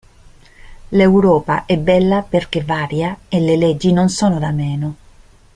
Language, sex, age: Italian, female, 50-59